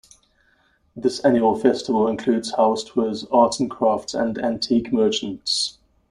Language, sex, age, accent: English, male, 30-39, Southern African (South Africa, Zimbabwe, Namibia)